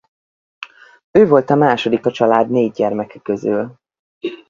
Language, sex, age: Hungarian, male, 30-39